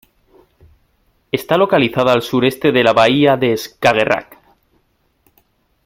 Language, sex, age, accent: Spanish, male, 30-39, España: Norte peninsular (Asturias, Castilla y León, Cantabria, País Vasco, Navarra, Aragón, La Rioja, Guadalajara, Cuenca)